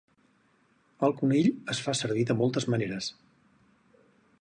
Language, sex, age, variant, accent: Catalan, male, 40-49, Central, central